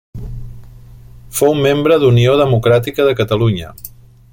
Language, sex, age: Catalan, male, 50-59